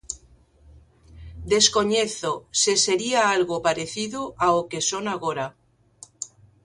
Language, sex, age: Galician, female, 50-59